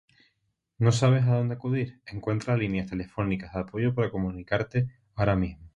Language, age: Spanish, 19-29